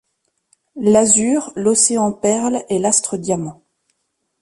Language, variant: French, Français de métropole